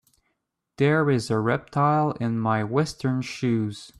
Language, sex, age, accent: English, male, 19-29, Canadian English